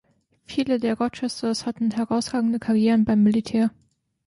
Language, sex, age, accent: German, female, 19-29, Deutschland Deutsch